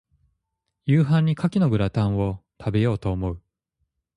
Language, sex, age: Japanese, male, 30-39